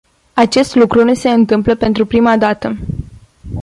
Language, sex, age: Romanian, female, 19-29